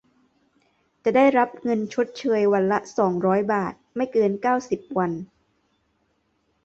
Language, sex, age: Thai, female, 19-29